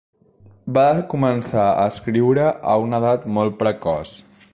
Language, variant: Catalan, Central